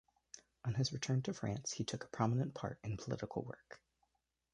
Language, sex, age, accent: English, male, 19-29, United States English